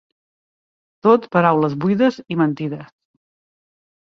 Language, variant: Catalan, Central